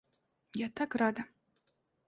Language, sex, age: Russian, female, 19-29